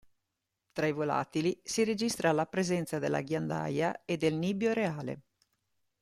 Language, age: Italian, 50-59